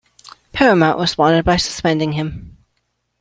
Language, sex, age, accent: English, male, 19-29, United States English